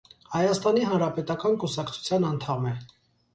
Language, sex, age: Armenian, male, 19-29